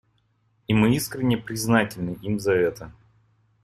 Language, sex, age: Russian, male, 19-29